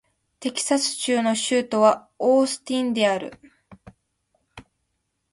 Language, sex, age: Japanese, female, 19-29